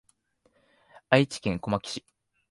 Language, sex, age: Japanese, male, 19-29